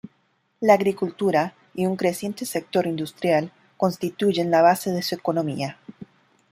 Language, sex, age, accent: Spanish, female, 30-39, América central